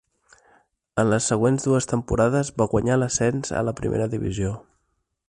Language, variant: Catalan, Central